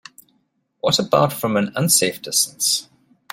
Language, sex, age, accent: English, male, 30-39, Southern African (South Africa, Zimbabwe, Namibia)